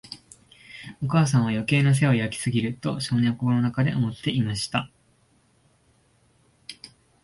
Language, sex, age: Japanese, male, 19-29